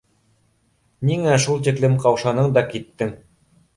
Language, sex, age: Bashkir, male, 19-29